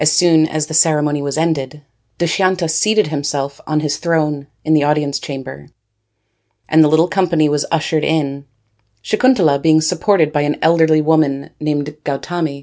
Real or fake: real